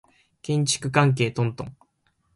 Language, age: Japanese, 19-29